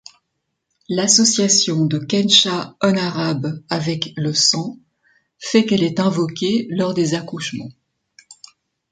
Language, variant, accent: French, Français d'Europe, Français de Belgique